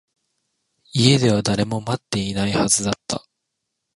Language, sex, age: Japanese, male, 19-29